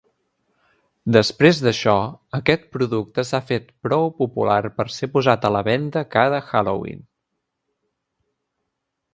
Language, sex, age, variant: Catalan, male, 19-29, Central